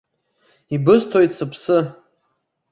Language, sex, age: Abkhazian, male, under 19